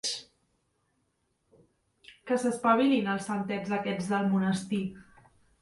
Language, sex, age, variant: Catalan, male, 30-39, Central